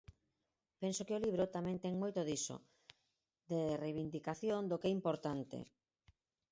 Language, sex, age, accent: Galician, female, 40-49, Central (gheada)